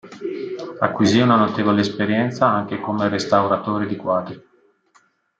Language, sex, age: Italian, male, 50-59